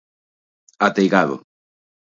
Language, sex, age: Galician, male, 30-39